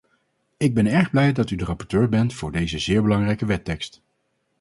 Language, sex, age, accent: Dutch, male, 40-49, Nederlands Nederlands